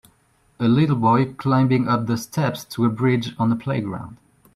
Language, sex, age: English, male, 19-29